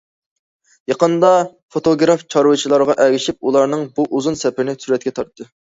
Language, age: Uyghur, 19-29